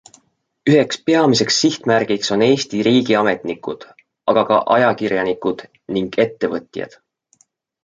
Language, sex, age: Estonian, male, 19-29